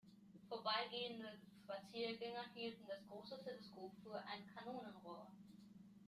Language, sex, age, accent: German, male, under 19, Deutschland Deutsch